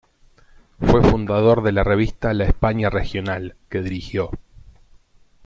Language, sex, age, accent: Spanish, male, 30-39, Rioplatense: Argentina, Uruguay, este de Bolivia, Paraguay